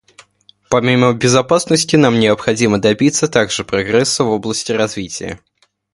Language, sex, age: Russian, male, under 19